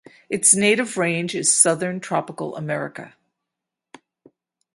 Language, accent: English, United States English; Canadian English